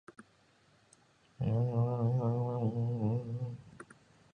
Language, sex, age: Japanese, male, 19-29